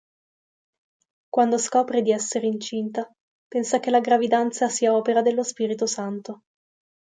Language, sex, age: Italian, female, 19-29